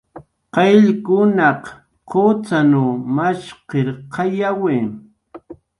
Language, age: Jaqaru, 40-49